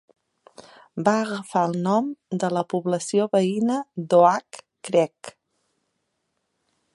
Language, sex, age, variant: Catalan, female, 40-49, Central